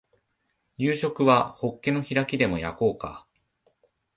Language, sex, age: Japanese, male, 19-29